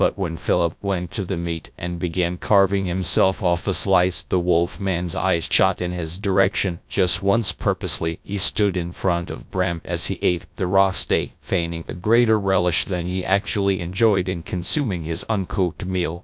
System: TTS, GradTTS